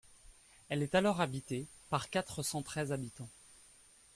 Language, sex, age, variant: French, male, 30-39, Français de métropole